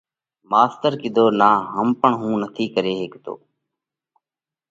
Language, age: Parkari Koli, 30-39